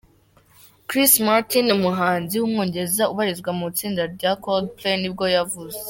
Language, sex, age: Kinyarwanda, female, under 19